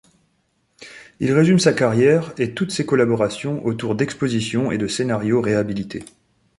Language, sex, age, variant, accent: French, male, 30-39, Français des départements et régions d'outre-mer, Français de La Réunion